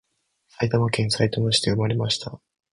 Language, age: Japanese, 19-29